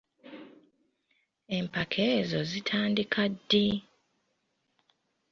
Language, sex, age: Ganda, female, 19-29